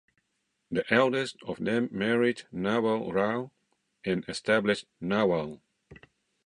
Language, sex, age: English, male, 40-49